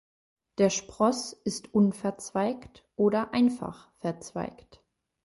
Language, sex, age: German, female, 19-29